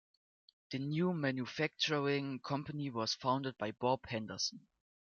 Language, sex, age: English, male, under 19